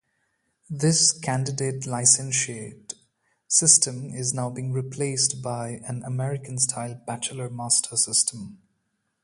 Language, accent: English, India and South Asia (India, Pakistan, Sri Lanka)